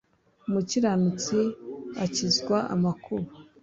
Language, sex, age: Kinyarwanda, female, 19-29